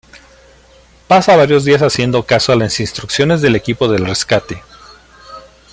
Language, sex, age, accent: Spanish, male, 40-49, México